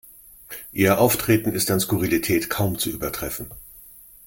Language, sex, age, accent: German, male, 50-59, Deutschland Deutsch